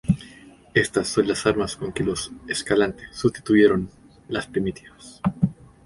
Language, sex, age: Spanish, male, 30-39